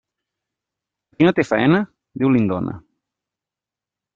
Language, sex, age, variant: Catalan, male, 30-39, Central